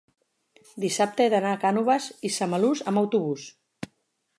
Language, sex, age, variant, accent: Catalan, female, 40-49, Central, central; Oriental